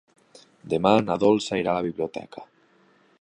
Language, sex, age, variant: Catalan, male, 19-29, Nord-Occidental